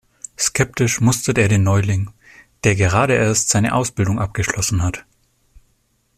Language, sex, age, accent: German, male, 19-29, Deutschland Deutsch